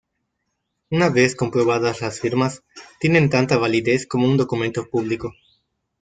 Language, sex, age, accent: Spanish, male, 19-29, México